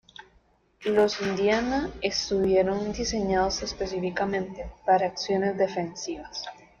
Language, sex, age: Spanish, female, 19-29